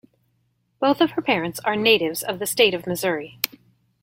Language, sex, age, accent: English, female, 40-49, United States English